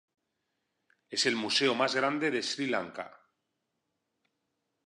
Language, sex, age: Spanish, male, 40-49